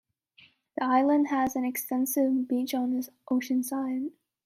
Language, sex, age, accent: English, female, under 19, United States English